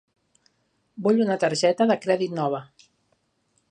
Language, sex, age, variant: Catalan, female, 50-59, Nord-Occidental